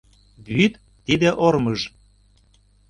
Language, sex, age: Mari, male, 60-69